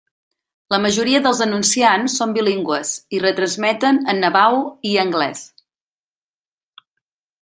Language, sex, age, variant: Catalan, male, 19-29, Central